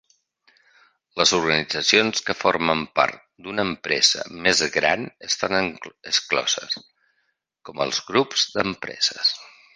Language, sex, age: Catalan, male, 50-59